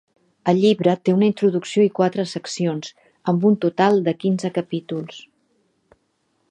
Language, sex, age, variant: Catalan, female, 60-69, Central